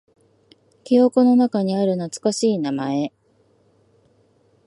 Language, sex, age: Japanese, female, 40-49